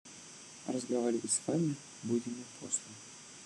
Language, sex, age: Russian, male, 19-29